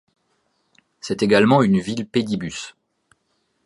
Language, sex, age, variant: French, male, 30-39, Français de métropole